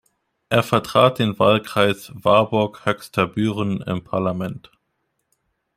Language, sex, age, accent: German, male, 19-29, Deutschland Deutsch